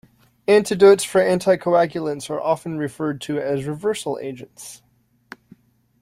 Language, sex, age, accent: English, male, 19-29, United States English